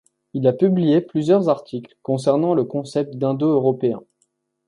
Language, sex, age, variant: French, male, under 19, Français de métropole